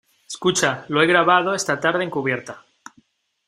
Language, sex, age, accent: Spanish, male, 19-29, España: Norte peninsular (Asturias, Castilla y León, Cantabria, País Vasco, Navarra, Aragón, La Rioja, Guadalajara, Cuenca)